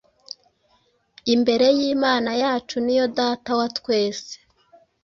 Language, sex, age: Kinyarwanda, female, 30-39